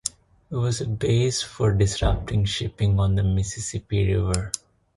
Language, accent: English, India and South Asia (India, Pakistan, Sri Lanka)